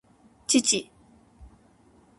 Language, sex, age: Japanese, female, 19-29